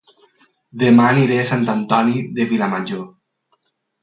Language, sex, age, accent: Catalan, male, 19-29, valencià